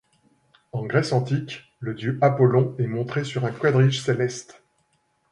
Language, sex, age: French, male, 50-59